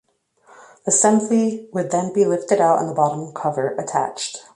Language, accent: English, United States English